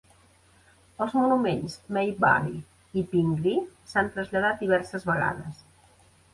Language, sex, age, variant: Catalan, female, 50-59, Central